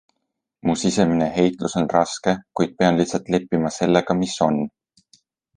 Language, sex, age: Estonian, male, 19-29